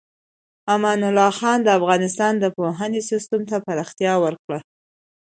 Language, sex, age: Pashto, female, 19-29